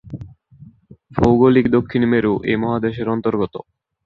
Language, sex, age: Bengali, male, under 19